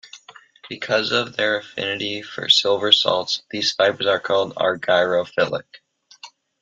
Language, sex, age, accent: English, male, under 19, United States English